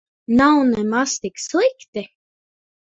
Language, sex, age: Latvian, female, under 19